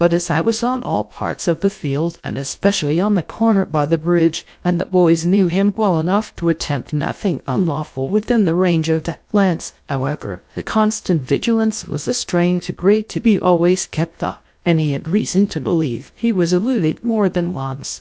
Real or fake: fake